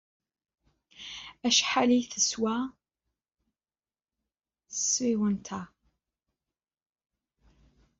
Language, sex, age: Kabyle, female, 30-39